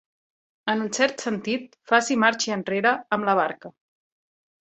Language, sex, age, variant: Catalan, female, 30-39, Central